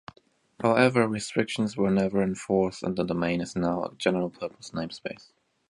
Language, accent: English, United States English